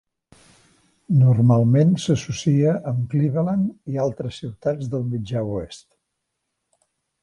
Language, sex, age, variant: Catalan, male, 60-69, Central